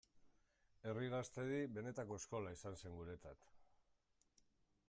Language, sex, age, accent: Basque, male, 50-59, Mendebalekoa (Araba, Bizkaia, Gipuzkoako mendebaleko herri batzuk)